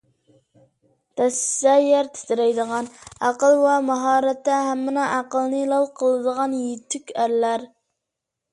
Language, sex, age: Uyghur, male, under 19